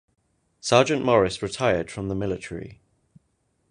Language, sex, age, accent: English, male, 19-29, England English